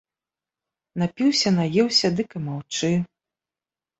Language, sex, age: Belarusian, female, 30-39